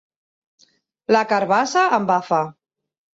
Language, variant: Catalan, Central